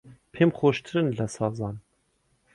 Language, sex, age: Central Kurdish, male, 30-39